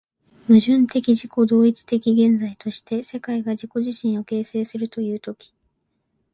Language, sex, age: Japanese, female, 19-29